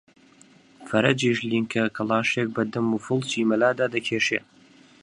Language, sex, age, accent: Central Kurdish, male, 19-29, سۆرانی